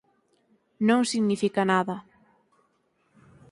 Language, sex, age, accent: Galician, female, 19-29, Atlántico (seseo e gheada)